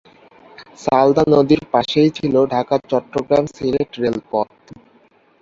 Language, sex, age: Bengali, male, 19-29